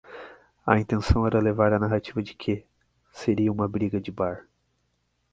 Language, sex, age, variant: Portuguese, male, 30-39, Portuguese (Brasil)